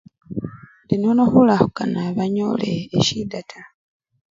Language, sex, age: Luyia, male, 30-39